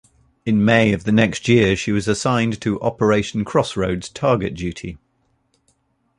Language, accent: English, England English